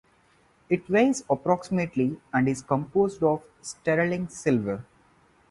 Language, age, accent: English, 19-29, India and South Asia (India, Pakistan, Sri Lanka)